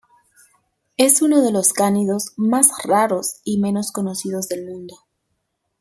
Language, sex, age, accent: Spanish, female, 19-29, América central